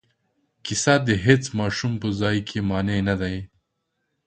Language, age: Pashto, 30-39